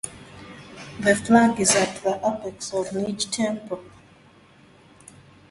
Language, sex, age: English, female, 19-29